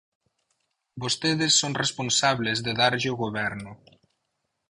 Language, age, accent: Galician, 30-39, Normativo (estándar)